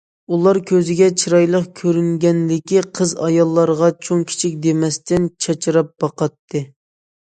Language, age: Uyghur, 19-29